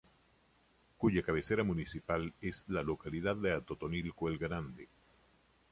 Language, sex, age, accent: Spanish, male, 60-69, Caribe: Cuba, Venezuela, Puerto Rico, República Dominicana, Panamá, Colombia caribeña, México caribeño, Costa del golfo de México